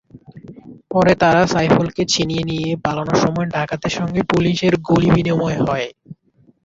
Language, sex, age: Bengali, male, under 19